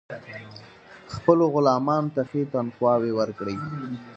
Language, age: Pashto, 19-29